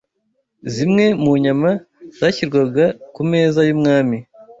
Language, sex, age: Kinyarwanda, male, 19-29